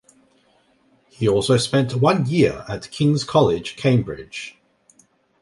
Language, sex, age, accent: English, male, 30-39, Australian English